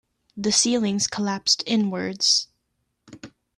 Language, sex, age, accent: English, female, 19-29, United States English